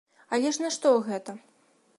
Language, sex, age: Belarusian, female, 19-29